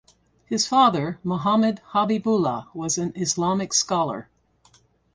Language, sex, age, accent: English, female, 60-69, United States English